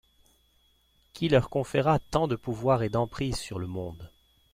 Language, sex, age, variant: French, male, 40-49, Français de métropole